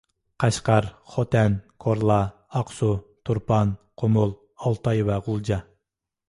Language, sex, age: Uyghur, male, 19-29